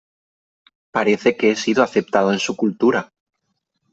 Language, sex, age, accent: Spanish, male, 19-29, España: Centro-Sur peninsular (Madrid, Toledo, Castilla-La Mancha)